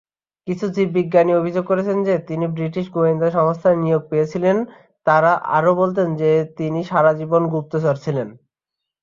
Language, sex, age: Bengali, male, 19-29